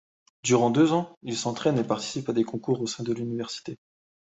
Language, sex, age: French, male, 30-39